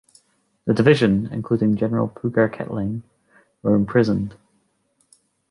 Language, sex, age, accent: English, female, 19-29, Scottish English